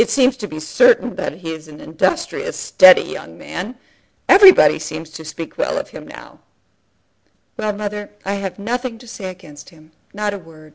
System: none